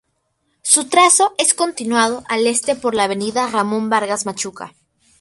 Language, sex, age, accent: Spanish, female, under 19, Andino-Pacífico: Colombia, Perú, Ecuador, oeste de Bolivia y Venezuela andina